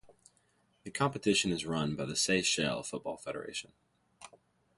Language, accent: English, United States English